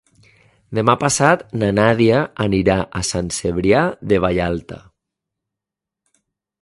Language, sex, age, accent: Catalan, male, 40-49, valencià